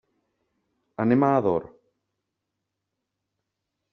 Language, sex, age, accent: Catalan, male, 40-49, valencià